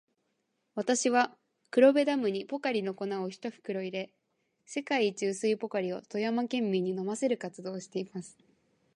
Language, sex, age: Japanese, female, 19-29